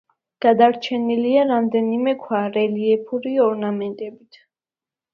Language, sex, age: Georgian, female, under 19